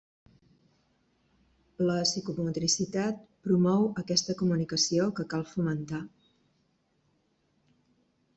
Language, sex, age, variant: Catalan, female, 50-59, Central